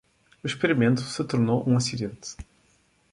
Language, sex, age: Portuguese, male, 19-29